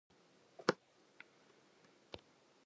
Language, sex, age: English, female, 19-29